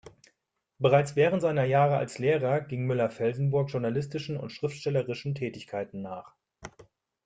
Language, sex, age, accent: German, male, 30-39, Deutschland Deutsch